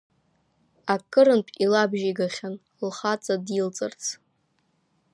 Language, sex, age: Abkhazian, female, under 19